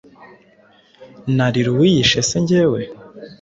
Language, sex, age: Kinyarwanda, male, 19-29